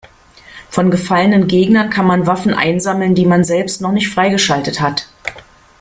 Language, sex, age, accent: German, female, 50-59, Deutschland Deutsch